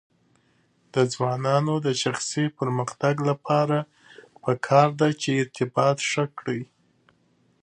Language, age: Pashto, 30-39